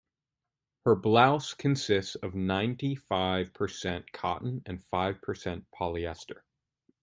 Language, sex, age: English, male, 40-49